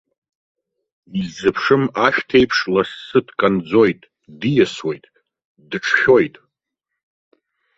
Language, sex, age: Abkhazian, male, 30-39